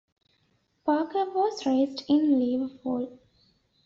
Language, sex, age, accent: English, female, 19-29, England English